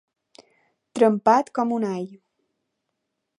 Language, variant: Catalan, Balear